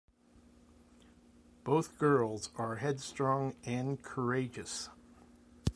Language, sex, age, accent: English, male, 60-69, United States English